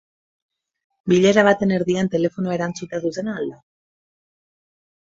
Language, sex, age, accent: Basque, female, 40-49, Erdialdekoa edo Nafarra (Gipuzkoa, Nafarroa)